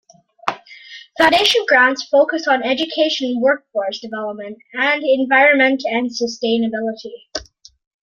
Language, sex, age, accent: English, female, under 19, Canadian English